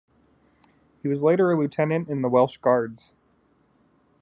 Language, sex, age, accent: English, male, 30-39, United States English